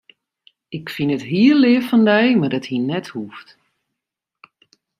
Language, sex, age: Western Frisian, female, 30-39